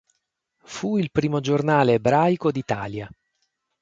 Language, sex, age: Italian, male, 40-49